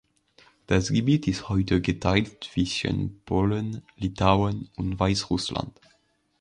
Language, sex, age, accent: German, male, under 19, Französisch Deutsch